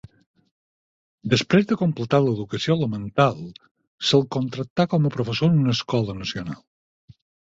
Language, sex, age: Catalan, male, 50-59